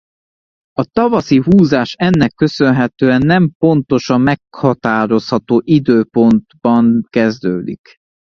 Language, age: Hungarian, 19-29